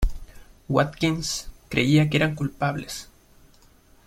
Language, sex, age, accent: Spanish, male, 19-29, Chileno: Chile, Cuyo